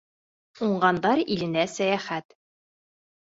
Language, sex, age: Bashkir, female, 30-39